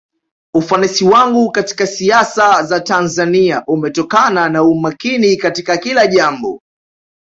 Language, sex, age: Swahili, male, 19-29